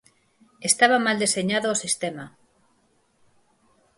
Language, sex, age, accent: Galician, female, 50-59, Normativo (estándar)